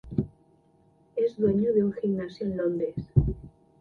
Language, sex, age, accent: Spanish, female, under 19, España: Norte peninsular (Asturias, Castilla y León, Cantabria, País Vasco, Navarra, Aragón, La Rioja, Guadalajara, Cuenca)